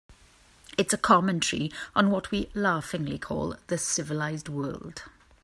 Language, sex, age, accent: English, female, 30-39, England English